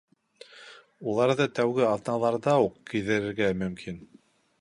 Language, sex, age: Bashkir, male, 40-49